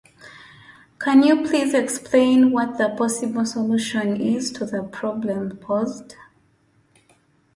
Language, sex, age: English, female, 19-29